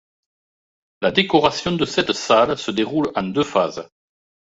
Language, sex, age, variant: French, male, 60-69, Français de métropole